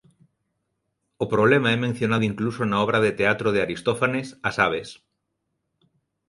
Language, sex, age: Galician, male, 40-49